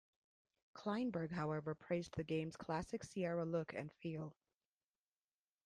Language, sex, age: English, female, 40-49